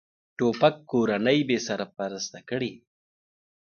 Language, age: Pashto, 30-39